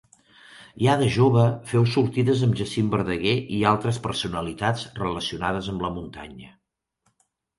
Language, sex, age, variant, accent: Catalan, male, 40-49, Central, tarragoní